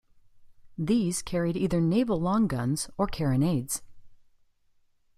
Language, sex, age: English, female, 40-49